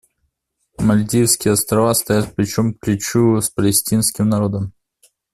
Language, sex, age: Russian, male, under 19